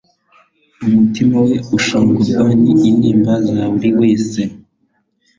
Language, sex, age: Kinyarwanda, male, 19-29